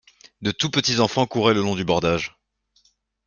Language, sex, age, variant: French, male, 19-29, Français de métropole